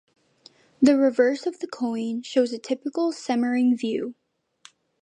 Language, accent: English, United States English